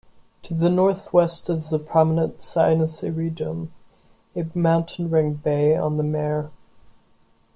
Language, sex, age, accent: English, male, 19-29, United States English